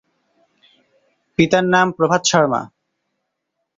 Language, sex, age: Bengali, male, 19-29